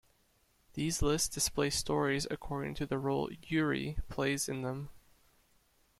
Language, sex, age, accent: English, male, 19-29, United States English